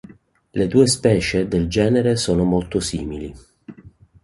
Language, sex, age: Italian, male, 40-49